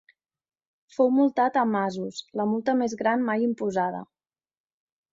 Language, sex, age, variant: Catalan, female, 30-39, Central